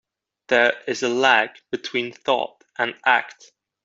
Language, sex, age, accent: English, male, 19-29, England English